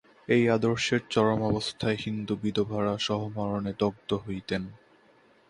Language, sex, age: Bengali, male, 19-29